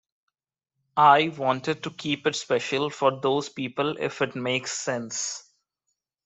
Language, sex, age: English, male, 19-29